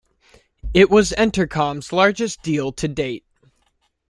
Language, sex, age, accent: English, male, 19-29, United States English